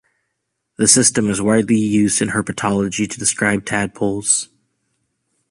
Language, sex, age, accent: English, male, 19-29, United States English